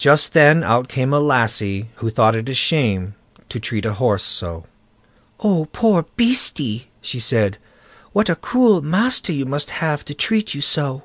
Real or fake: real